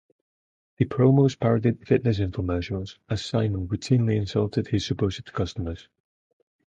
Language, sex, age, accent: English, male, 19-29, England English